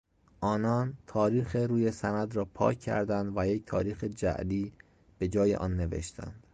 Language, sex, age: Persian, male, 19-29